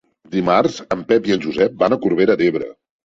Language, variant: Catalan, Central